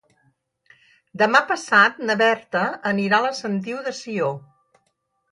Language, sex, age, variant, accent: Catalan, female, 60-69, Central, central